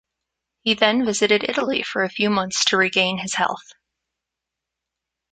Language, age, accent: English, 19-29, United States English